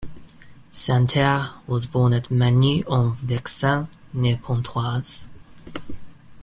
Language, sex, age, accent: English, male, 19-29, England English